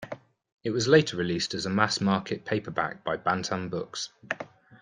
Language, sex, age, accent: English, male, 30-39, England English